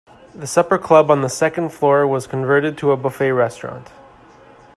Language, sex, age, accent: English, male, 30-39, Canadian English